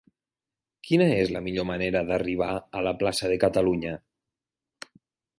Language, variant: Catalan, Nord-Occidental